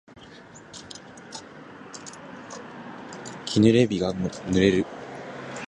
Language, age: Japanese, 19-29